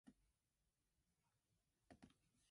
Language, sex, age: English, female, under 19